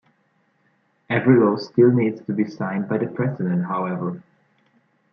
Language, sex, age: English, male, 19-29